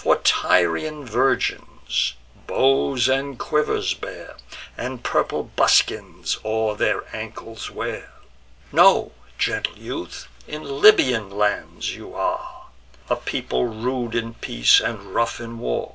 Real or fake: real